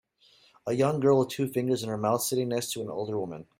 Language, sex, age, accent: English, male, 30-39, United States English